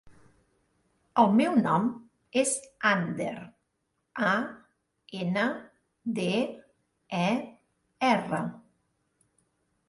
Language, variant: Catalan, Central